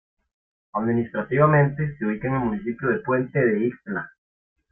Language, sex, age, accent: Spanish, male, 19-29, América central